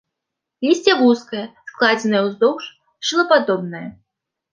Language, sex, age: Belarusian, female, 19-29